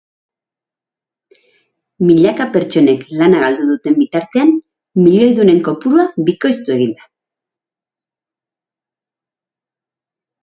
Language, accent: Basque, Mendebalekoa (Araba, Bizkaia, Gipuzkoako mendebaleko herri batzuk)